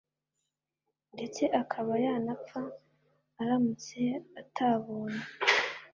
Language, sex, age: Kinyarwanda, female, under 19